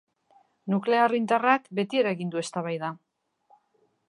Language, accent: Basque, Mendebalekoa (Araba, Bizkaia, Gipuzkoako mendebaleko herri batzuk)